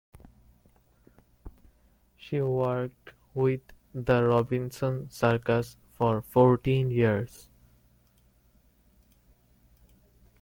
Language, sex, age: English, male, under 19